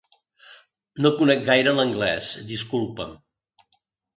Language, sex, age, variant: Catalan, male, 60-69, Central